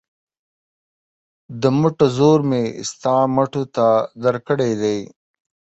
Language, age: Pashto, 30-39